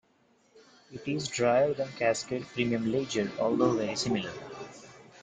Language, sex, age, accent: English, male, 19-29, India and South Asia (India, Pakistan, Sri Lanka)